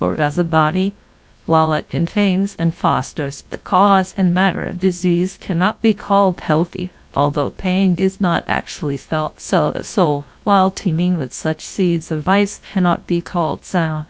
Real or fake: fake